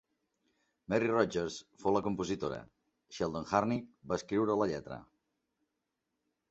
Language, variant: Catalan, Central